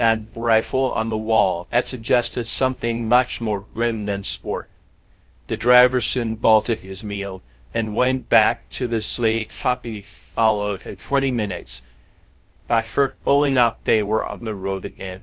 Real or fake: fake